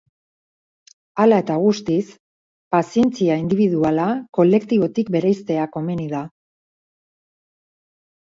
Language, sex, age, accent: Basque, female, 40-49, Erdialdekoa edo Nafarra (Gipuzkoa, Nafarroa)